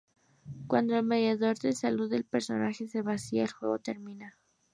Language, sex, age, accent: Spanish, female, 19-29, México